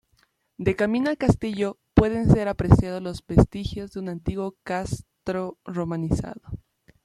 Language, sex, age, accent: Spanish, female, under 19, Andino-Pacífico: Colombia, Perú, Ecuador, oeste de Bolivia y Venezuela andina